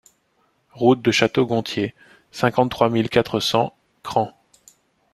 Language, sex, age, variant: French, male, 40-49, Français de métropole